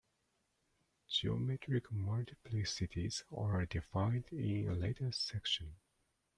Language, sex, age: English, male, 40-49